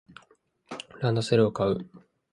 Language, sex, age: Japanese, male, 19-29